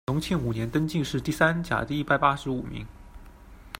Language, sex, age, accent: Chinese, male, 19-29, 出生地：浙江省